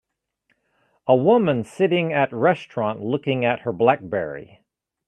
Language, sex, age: English, male, 50-59